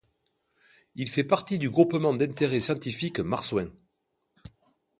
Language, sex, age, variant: French, male, 50-59, Français de métropole